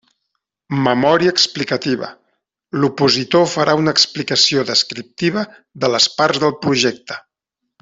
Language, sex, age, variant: Catalan, male, 40-49, Central